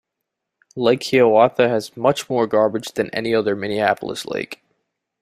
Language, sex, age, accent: English, male, 19-29, United States English